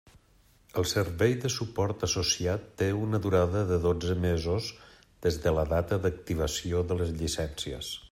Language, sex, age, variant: Catalan, male, 50-59, Nord-Occidental